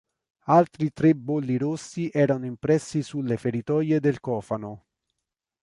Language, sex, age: Italian, male, 40-49